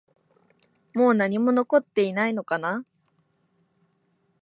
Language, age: Japanese, 19-29